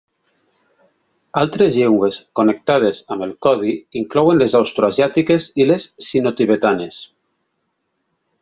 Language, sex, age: Catalan, male, 40-49